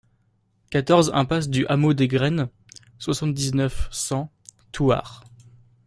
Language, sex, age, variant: French, male, under 19, Français de métropole